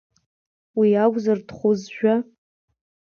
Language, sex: Abkhazian, female